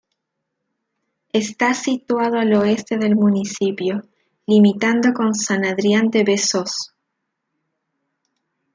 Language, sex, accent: Spanish, female, Andino-Pacífico: Colombia, Perú, Ecuador, oeste de Bolivia y Venezuela andina